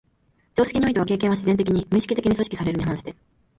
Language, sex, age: Japanese, female, 19-29